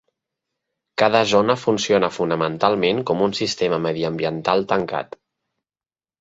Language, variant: Catalan, Central